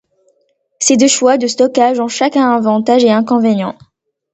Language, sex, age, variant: French, female, under 19, Français du nord de l'Afrique